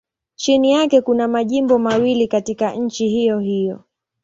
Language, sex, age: Swahili, female, 19-29